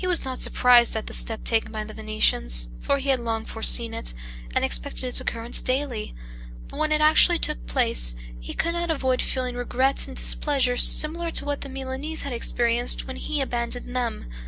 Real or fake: real